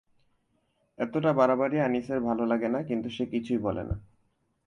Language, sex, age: Bengali, male, 19-29